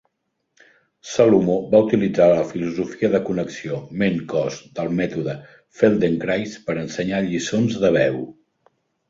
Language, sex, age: Catalan, male, 50-59